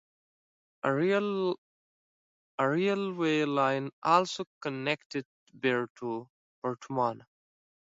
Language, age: English, 19-29